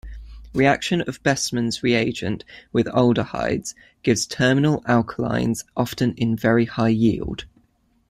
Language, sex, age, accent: English, male, 19-29, England English